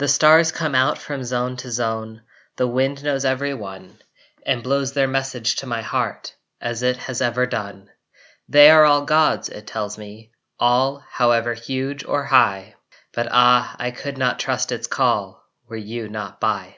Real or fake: real